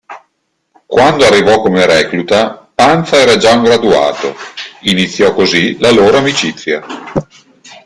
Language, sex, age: Italian, male, 40-49